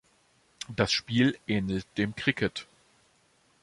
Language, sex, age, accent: German, male, 40-49, Deutschland Deutsch